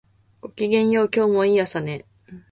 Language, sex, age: Japanese, female, 19-29